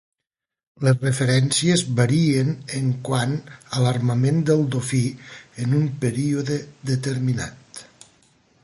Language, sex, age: Catalan, male, 60-69